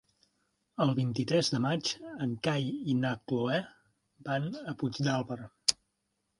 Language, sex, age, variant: Catalan, male, 30-39, Central